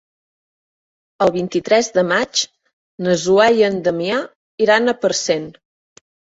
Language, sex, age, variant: Catalan, female, 30-39, Central